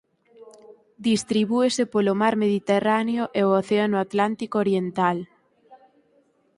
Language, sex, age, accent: Galician, female, 19-29, Atlántico (seseo e gheada)